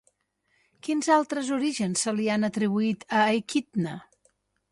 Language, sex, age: Catalan, female, 50-59